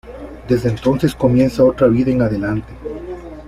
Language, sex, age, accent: Spanish, male, 40-49, Andino-Pacífico: Colombia, Perú, Ecuador, oeste de Bolivia y Venezuela andina